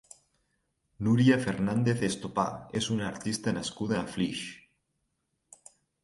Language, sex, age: Catalan, male, 40-49